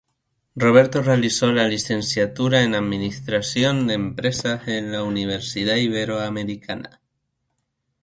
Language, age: Spanish, 19-29